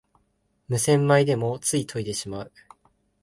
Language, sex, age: Japanese, male, 19-29